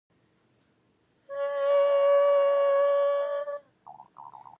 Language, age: English, under 19